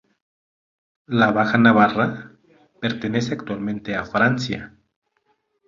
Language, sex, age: Spanish, male, 40-49